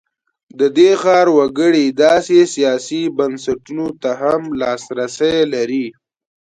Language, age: Pashto, under 19